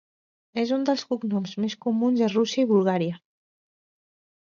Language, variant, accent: Catalan, Central, central